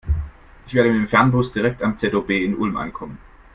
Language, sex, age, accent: German, male, 19-29, Deutschland Deutsch